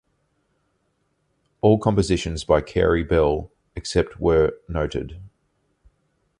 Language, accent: English, Australian English